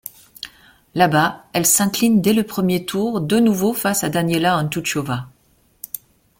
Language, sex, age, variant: French, female, 50-59, Français de métropole